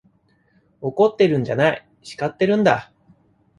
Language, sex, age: Japanese, male, 40-49